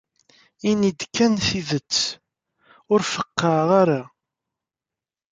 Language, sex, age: Kabyle, male, 19-29